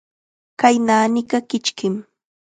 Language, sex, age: Chiquián Ancash Quechua, female, 19-29